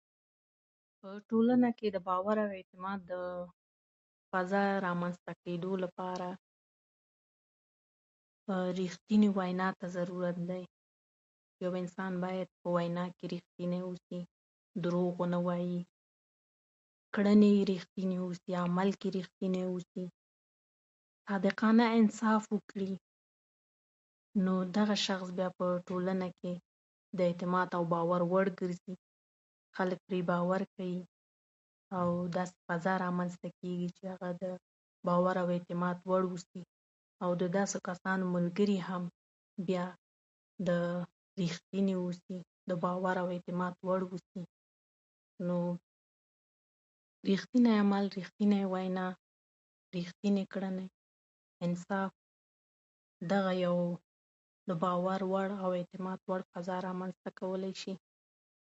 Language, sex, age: Pashto, female, 30-39